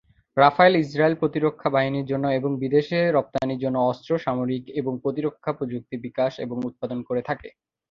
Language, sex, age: Bengali, male, 19-29